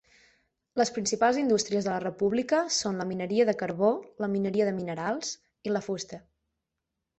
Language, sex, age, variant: Catalan, female, 19-29, Central